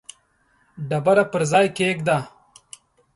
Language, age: Pashto, 19-29